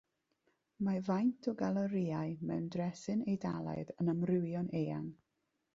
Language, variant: Welsh, South-Western Welsh